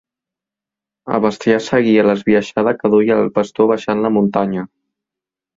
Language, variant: Catalan, Central